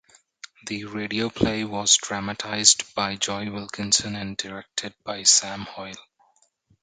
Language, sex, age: English, male, 30-39